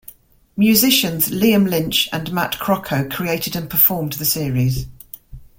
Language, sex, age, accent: English, female, 50-59, England English